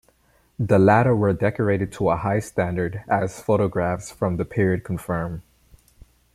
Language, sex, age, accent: English, male, 30-39, United States English